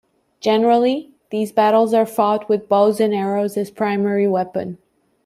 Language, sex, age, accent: English, female, 30-39, Canadian English